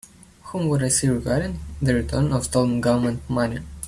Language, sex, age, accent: English, male, under 19, United States English